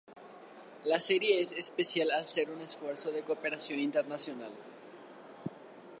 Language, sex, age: Spanish, male, under 19